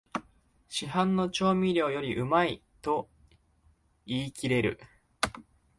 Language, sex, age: Japanese, male, 19-29